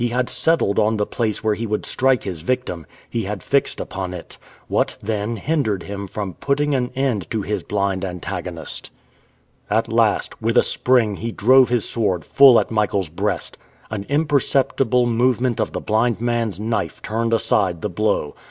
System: none